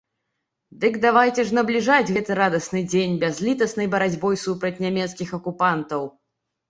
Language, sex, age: Belarusian, female, 30-39